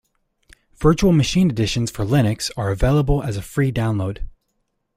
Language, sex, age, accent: English, male, 30-39, United States English